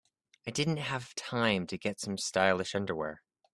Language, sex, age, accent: English, male, 19-29, United States English